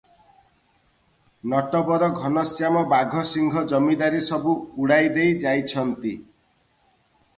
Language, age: Odia, 30-39